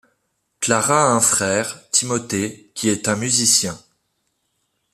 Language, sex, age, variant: French, male, 19-29, Français de métropole